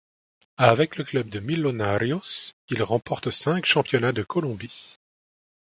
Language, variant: French, Français de métropole